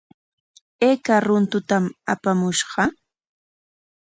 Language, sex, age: Corongo Ancash Quechua, female, 30-39